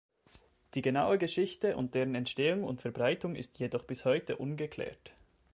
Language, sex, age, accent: German, male, 19-29, Schweizerdeutsch